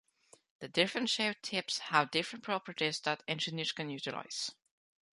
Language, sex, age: English, male, under 19